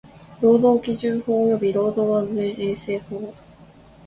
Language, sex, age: Japanese, female, 19-29